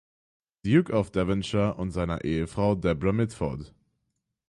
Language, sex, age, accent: German, male, under 19, Deutschland Deutsch; Österreichisches Deutsch